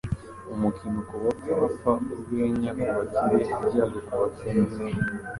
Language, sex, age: Kinyarwanda, male, 19-29